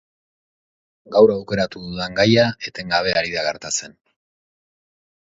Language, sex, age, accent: Basque, male, 30-39, Erdialdekoa edo Nafarra (Gipuzkoa, Nafarroa)